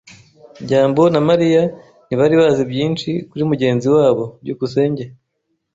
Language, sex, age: Kinyarwanda, male, 30-39